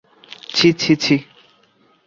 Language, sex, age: Bengali, male, 19-29